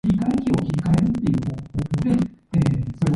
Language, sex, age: English, female, 19-29